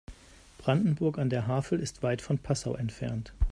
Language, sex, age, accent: German, male, 50-59, Deutschland Deutsch